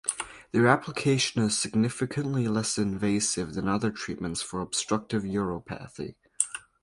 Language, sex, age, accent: English, male, under 19, Canadian English